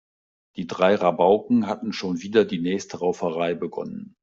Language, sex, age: German, male, 50-59